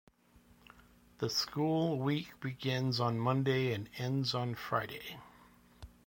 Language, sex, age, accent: English, male, 60-69, United States English